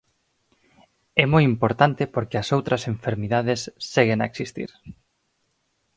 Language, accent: Galician, Normativo (estándar)